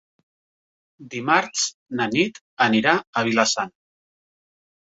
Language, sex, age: Catalan, male, 40-49